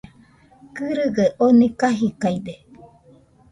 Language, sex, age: Nüpode Huitoto, female, 40-49